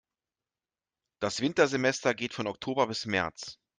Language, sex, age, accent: German, male, 40-49, Deutschland Deutsch